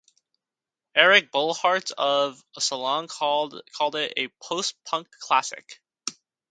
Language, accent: English, United States English